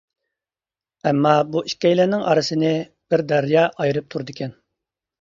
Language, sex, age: Uyghur, male, 30-39